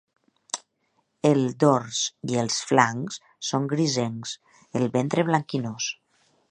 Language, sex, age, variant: Catalan, female, 40-49, Nord-Occidental